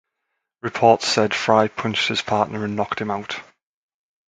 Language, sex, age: English, male, 40-49